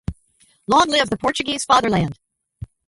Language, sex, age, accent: English, female, 50-59, United States English